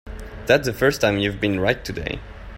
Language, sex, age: English, male, 19-29